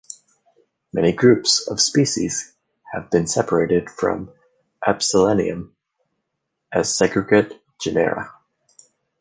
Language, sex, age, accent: English, male, 30-39, United States English